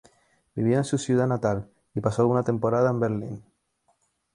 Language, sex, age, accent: Spanish, male, 19-29, España: Islas Canarias